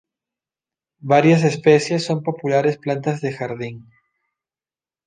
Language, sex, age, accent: Spanish, male, 40-49, Andino-Pacífico: Colombia, Perú, Ecuador, oeste de Bolivia y Venezuela andina